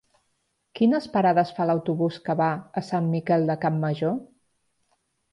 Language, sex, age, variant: Catalan, female, 40-49, Central